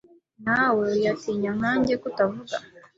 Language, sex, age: Kinyarwanda, female, 19-29